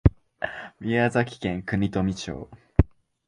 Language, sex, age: Japanese, male, 19-29